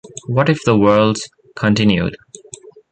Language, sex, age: English, male, 19-29